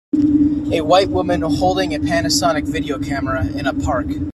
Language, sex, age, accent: English, male, 19-29, United States English